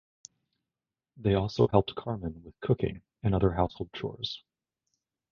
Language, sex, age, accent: English, male, 30-39, United States English